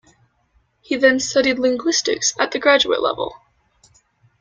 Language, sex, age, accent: English, female, 19-29, United States English